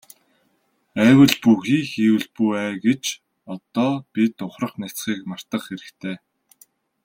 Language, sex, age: Mongolian, male, 19-29